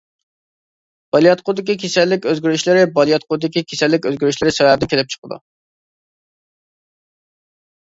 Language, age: Uyghur, 19-29